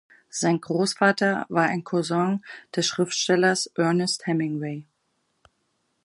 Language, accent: German, Deutschland Deutsch